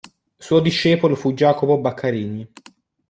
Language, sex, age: Italian, male, under 19